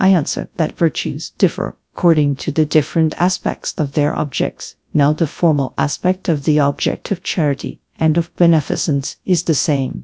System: TTS, GradTTS